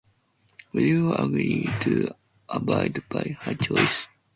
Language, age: English, under 19